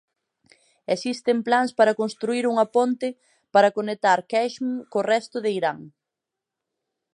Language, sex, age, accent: Galician, female, 19-29, Atlántico (seseo e gheada)